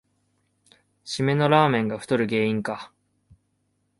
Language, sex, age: Japanese, male, 19-29